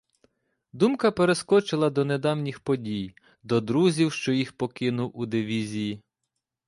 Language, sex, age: Ukrainian, male, 30-39